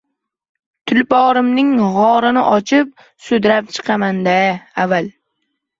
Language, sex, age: Uzbek, male, under 19